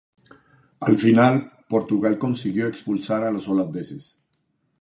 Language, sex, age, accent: Spanish, male, 50-59, Andino-Pacífico: Colombia, Perú, Ecuador, oeste de Bolivia y Venezuela andina